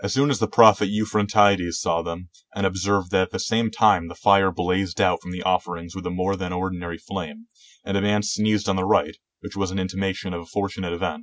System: none